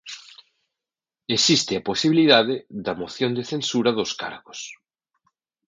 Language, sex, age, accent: Galician, male, 40-49, Central (sen gheada)